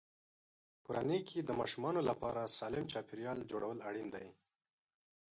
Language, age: Pashto, 19-29